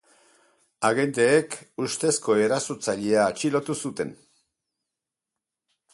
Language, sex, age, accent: Basque, male, 70-79, Erdialdekoa edo Nafarra (Gipuzkoa, Nafarroa)